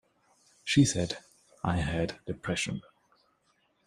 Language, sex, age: English, male, 19-29